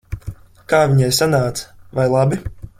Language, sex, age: Latvian, male, 19-29